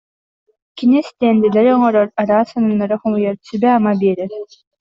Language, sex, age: Yakut, female, under 19